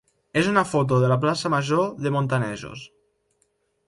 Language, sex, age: Catalan, male, under 19